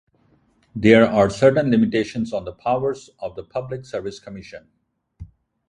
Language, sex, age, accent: English, male, 40-49, India and South Asia (India, Pakistan, Sri Lanka)